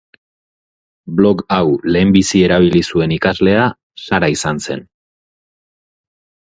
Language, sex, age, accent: Basque, male, 30-39, Erdialdekoa edo Nafarra (Gipuzkoa, Nafarroa)